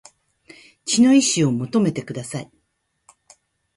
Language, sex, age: Japanese, female, 50-59